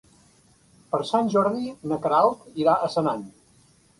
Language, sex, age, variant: Catalan, male, 60-69, Central